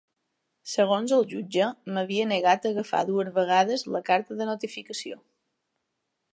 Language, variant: Catalan, Balear